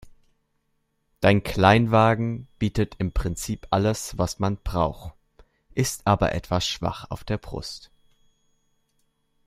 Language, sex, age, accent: German, male, 19-29, Deutschland Deutsch